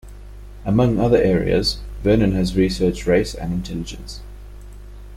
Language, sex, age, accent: English, male, 30-39, Southern African (South Africa, Zimbabwe, Namibia)